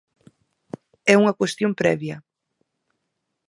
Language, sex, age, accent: Galician, female, 19-29, Central (gheada); Normativo (estándar)